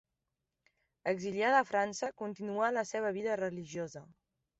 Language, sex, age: Catalan, female, 19-29